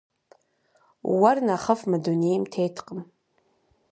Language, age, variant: Kabardian, 19-29, Адыгэбзэ (Къэбэрдей, Кирил, псоми зэдай)